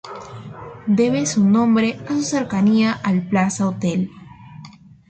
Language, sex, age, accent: Spanish, female, 19-29, Andino-Pacífico: Colombia, Perú, Ecuador, oeste de Bolivia y Venezuela andina